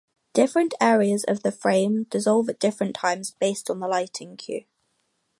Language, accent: English, England English